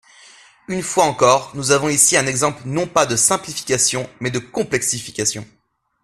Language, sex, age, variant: French, male, 19-29, Français de métropole